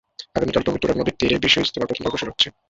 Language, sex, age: Bengali, male, 19-29